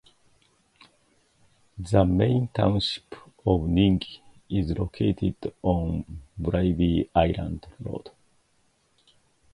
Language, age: English, 50-59